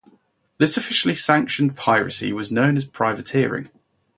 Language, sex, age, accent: English, male, 19-29, England English